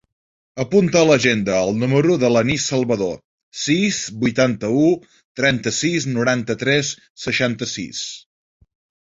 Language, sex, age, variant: Catalan, male, 19-29, Central